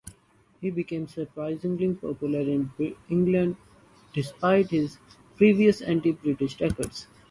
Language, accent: English, India and South Asia (India, Pakistan, Sri Lanka)